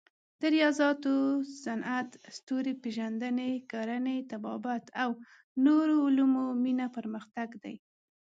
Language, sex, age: Pashto, female, 19-29